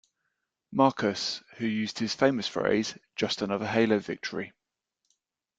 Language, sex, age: English, male, 40-49